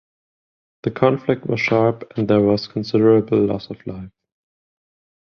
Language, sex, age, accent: English, male, 19-29, German